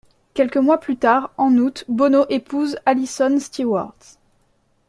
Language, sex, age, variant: French, female, 19-29, Français de métropole